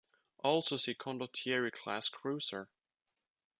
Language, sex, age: English, male, under 19